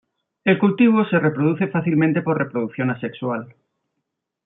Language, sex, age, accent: Spanish, male, 40-49, España: Norte peninsular (Asturias, Castilla y León, Cantabria, País Vasco, Navarra, Aragón, La Rioja, Guadalajara, Cuenca)